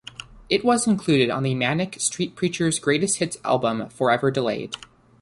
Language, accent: English, United States English